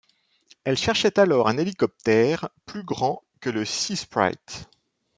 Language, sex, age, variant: French, male, 50-59, Français de métropole